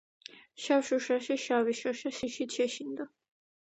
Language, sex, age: Georgian, female, under 19